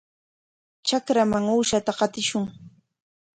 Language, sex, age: Corongo Ancash Quechua, female, 30-39